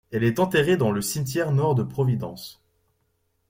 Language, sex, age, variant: French, male, 19-29, Français de métropole